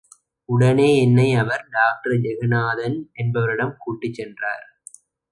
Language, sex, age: Tamil, male, 19-29